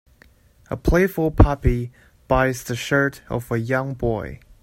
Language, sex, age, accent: English, male, 19-29, United States English